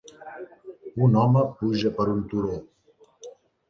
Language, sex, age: Catalan, male, 50-59